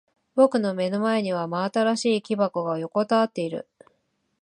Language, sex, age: Japanese, female, 40-49